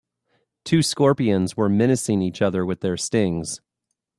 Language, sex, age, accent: English, male, 30-39, United States English